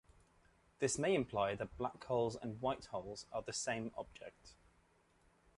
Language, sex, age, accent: English, male, 30-39, England English